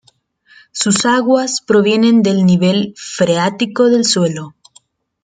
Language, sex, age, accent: Spanish, female, 19-29, México